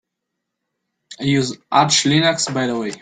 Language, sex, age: English, male, 19-29